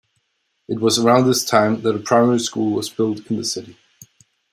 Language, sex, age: English, male, 19-29